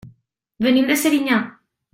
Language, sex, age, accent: Catalan, female, 19-29, valencià